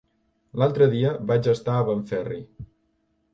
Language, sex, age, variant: Catalan, male, 19-29, Central